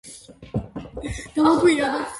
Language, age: Georgian, under 19